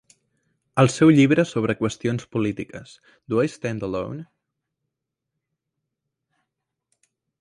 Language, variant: Catalan, Central